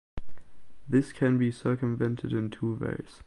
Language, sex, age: English, male, under 19